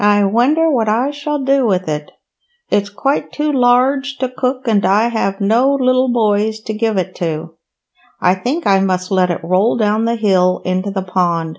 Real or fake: real